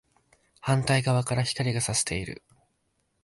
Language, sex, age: Japanese, male, 19-29